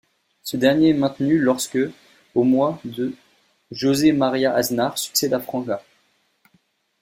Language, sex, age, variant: French, male, 19-29, Français de métropole